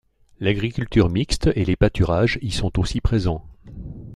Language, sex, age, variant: French, male, 60-69, Français de métropole